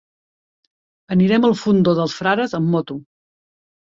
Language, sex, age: Catalan, female, 60-69